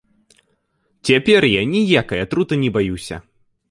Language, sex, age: Belarusian, male, 19-29